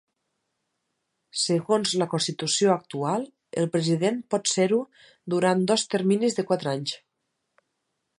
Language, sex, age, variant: Catalan, female, 40-49, Nord-Occidental